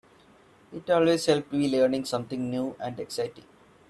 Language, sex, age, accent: English, male, 19-29, India and South Asia (India, Pakistan, Sri Lanka)